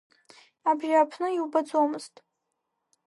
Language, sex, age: Abkhazian, female, under 19